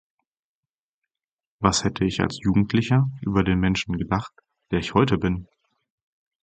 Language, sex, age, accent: German, male, 30-39, Deutschland Deutsch